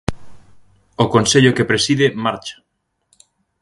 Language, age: Galician, 19-29